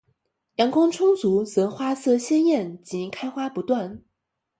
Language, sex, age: Chinese, female, 19-29